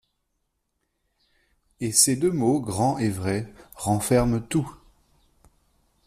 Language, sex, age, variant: French, male, 30-39, Français de métropole